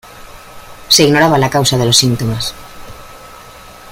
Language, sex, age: Spanish, female, 40-49